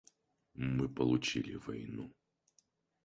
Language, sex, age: Russian, male, 19-29